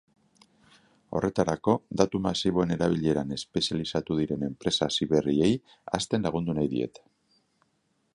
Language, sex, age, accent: Basque, male, 40-49, Mendebalekoa (Araba, Bizkaia, Gipuzkoako mendebaleko herri batzuk)